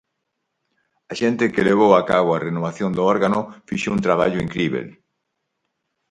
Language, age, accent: Galician, 50-59, Normativo (estándar)